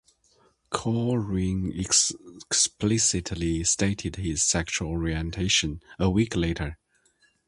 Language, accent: English, Singaporean English